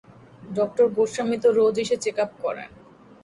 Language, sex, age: Bengali, female, 30-39